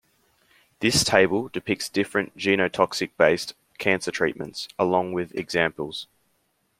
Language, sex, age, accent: English, male, under 19, Australian English